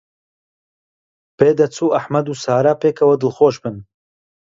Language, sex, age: Central Kurdish, male, 19-29